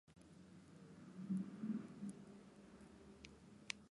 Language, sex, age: Japanese, female, 19-29